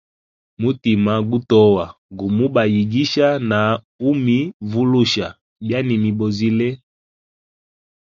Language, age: Hemba, 19-29